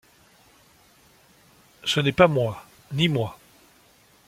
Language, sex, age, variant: French, male, 40-49, Français de métropole